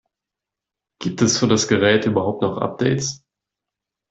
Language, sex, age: German, male, 19-29